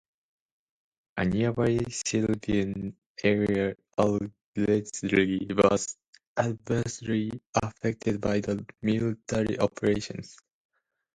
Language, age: English, 19-29